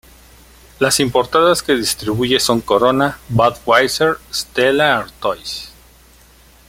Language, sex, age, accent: Spanish, male, 40-49, México